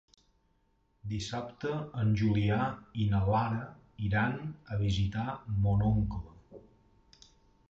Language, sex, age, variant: Catalan, male, 50-59, Balear